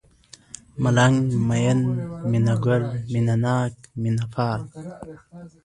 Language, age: Pashto, 19-29